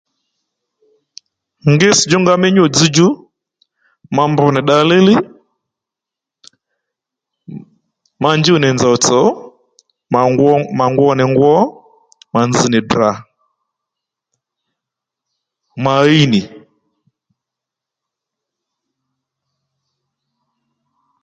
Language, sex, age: Lendu, male, 40-49